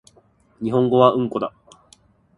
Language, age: Japanese, 19-29